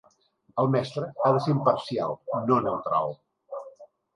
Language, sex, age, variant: Catalan, male, 60-69, Central